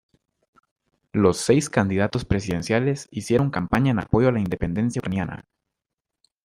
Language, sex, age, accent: Spanish, male, under 19, América central